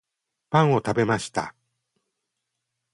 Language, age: Japanese, 60-69